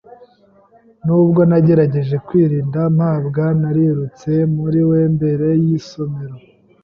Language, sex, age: Kinyarwanda, male, 19-29